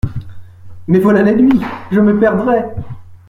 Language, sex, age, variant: French, male, 19-29, Français de métropole